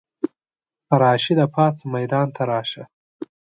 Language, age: Pashto, 19-29